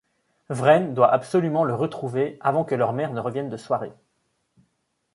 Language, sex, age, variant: French, male, 30-39, Français de métropole